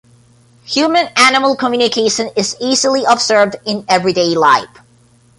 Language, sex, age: English, male, 19-29